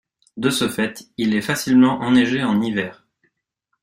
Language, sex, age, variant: French, male, 19-29, Français de métropole